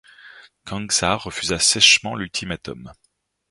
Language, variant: French, Français de métropole